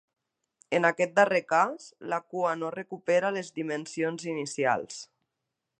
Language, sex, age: Catalan, female, 30-39